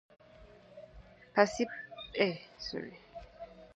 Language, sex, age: English, female, 30-39